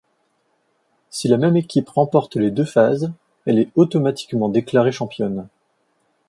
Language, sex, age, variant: French, male, 30-39, Français de métropole